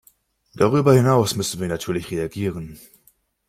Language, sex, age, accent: German, male, 19-29, Deutschland Deutsch